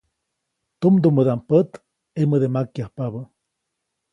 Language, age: Copainalá Zoque, 40-49